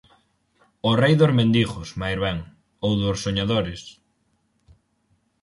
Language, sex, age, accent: Galician, male, 19-29, Atlántico (seseo e gheada)